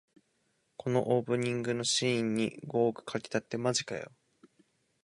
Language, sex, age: Japanese, male, 19-29